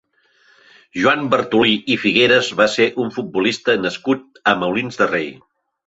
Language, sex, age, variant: Catalan, male, 60-69, Central